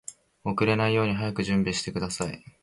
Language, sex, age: Japanese, male, 19-29